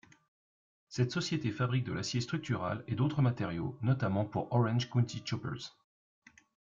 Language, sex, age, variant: French, male, 30-39, Français de métropole